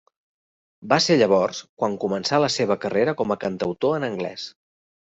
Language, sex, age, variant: Catalan, male, 30-39, Central